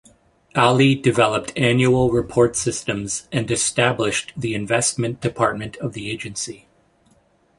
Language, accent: English, Canadian English